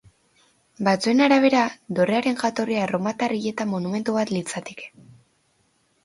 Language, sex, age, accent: Basque, female, under 19, Erdialdekoa edo Nafarra (Gipuzkoa, Nafarroa)